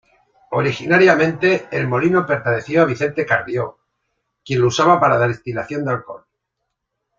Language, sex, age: Spanish, male, 50-59